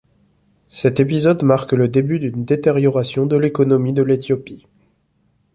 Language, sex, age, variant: French, male, 30-39, Français de métropole